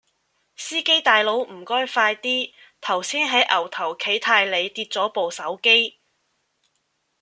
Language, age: Cantonese, 19-29